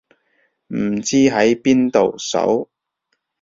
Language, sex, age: Cantonese, male, 30-39